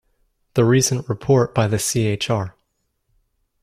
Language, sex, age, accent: English, male, 19-29, United States English